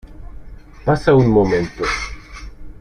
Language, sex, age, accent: Spanish, male, 40-49, Chileno: Chile, Cuyo